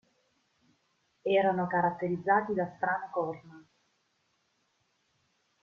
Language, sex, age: Italian, female, 19-29